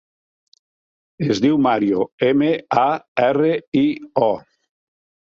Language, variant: Catalan, Nord-Occidental